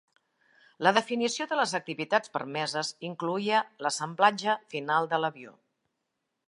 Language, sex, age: Catalan, female, 50-59